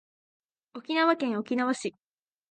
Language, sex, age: Japanese, female, under 19